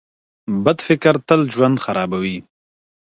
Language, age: Pashto, 30-39